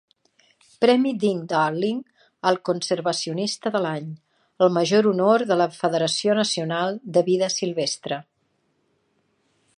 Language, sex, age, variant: Catalan, female, 50-59, Central